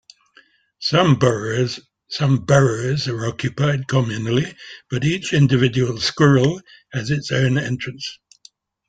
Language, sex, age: English, male, 80-89